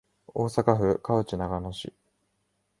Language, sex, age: Japanese, male, 19-29